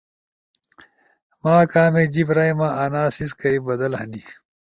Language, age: Ushojo, 19-29